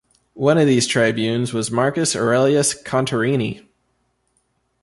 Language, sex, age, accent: English, male, 19-29, United States English